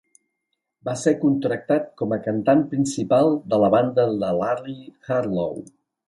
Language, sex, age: Catalan, male, 50-59